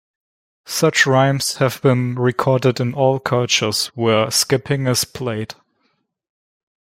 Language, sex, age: English, male, 19-29